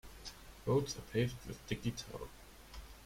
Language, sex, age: English, male, under 19